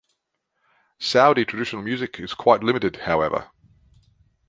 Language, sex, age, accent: English, male, 50-59, Australian English